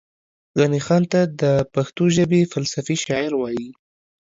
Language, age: Pashto, 19-29